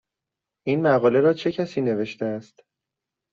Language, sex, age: Persian, male, 19-29